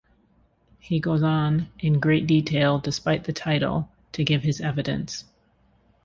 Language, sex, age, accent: English, female, 30-39, United States English